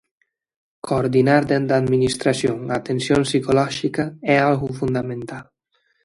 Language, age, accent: Galician, 19-29, Atlántico (seseo e gheada)